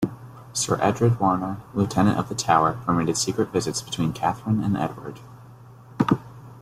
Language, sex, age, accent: English, male, 19-29, United States English